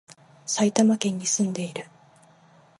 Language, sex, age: Japanese, female, under 19